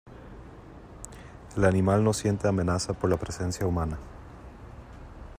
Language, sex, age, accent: Spanish, male, 30-39, América central